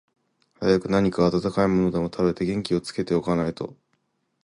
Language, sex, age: Japanese, male, 19-29